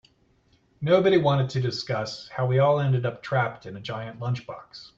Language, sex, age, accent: English, male, 40-49, United States English